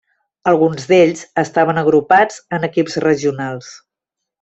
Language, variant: Catalan, Central